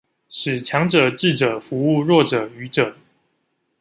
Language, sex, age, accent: Chinese, male, 19-29, 出生地：臺北市